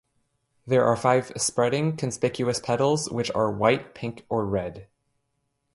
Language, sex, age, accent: English, male, under 19, Canadian English